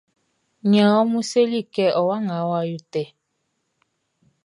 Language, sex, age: Baoulé, female, 19-29